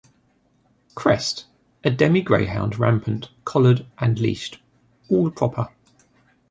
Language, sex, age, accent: English, male, 40-49, England English